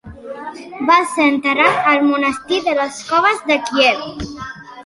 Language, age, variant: Catalan, under 19, Central